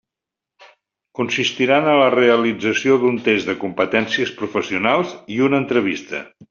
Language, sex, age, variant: Catalan, male, 70-79, Central